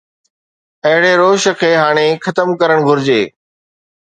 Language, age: Sindhi, 40-49